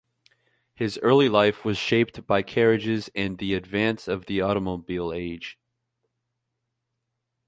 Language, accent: English, United States English